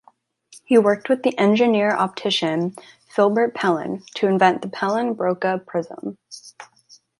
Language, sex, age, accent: English, female, 19-29, United States English